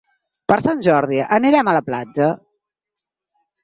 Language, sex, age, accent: Catalan, female, 30-39, nord-oriental